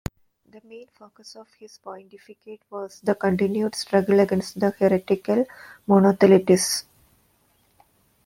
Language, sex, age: English, female, 40-49